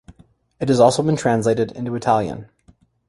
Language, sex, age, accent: English, male, 19-29, United States English